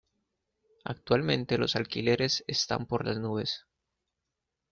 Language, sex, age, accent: Spanish, male, 19-29, Andino-Pacífico: Colombia, Perú, Ecuador, oeste de Bolivia y Venezuela andina